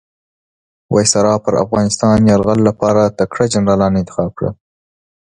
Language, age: Pashto, 19-29